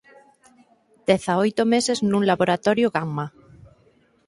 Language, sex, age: Galician, female, 40-49